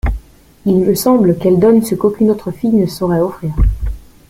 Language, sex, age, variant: French, female, 19-29, Français de métropole